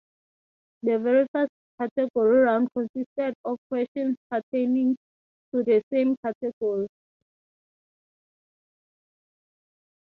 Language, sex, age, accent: English, female, 19-29, Southern African (South Africa, Zimbabwe, Namibia)